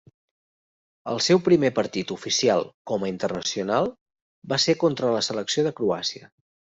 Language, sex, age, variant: Catalan, male, 30-39, Central